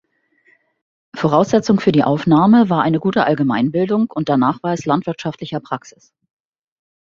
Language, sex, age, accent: German, female, 50-59, Deutschland Deutsch